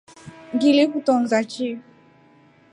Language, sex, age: Rombo, female, 19-29